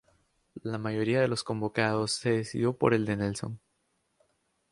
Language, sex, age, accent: Spanish, male, 19-29, América central